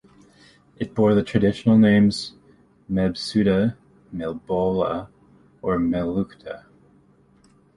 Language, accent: English, United States English